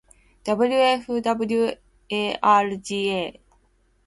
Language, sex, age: Japanese, female, 40-49